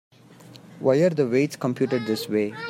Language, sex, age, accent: English, male, 30-39, India and South Asia (India, Pakistan, Sri Lanka)